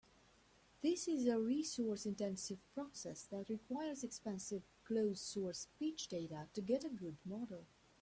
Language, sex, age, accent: English, female, 19-29, England English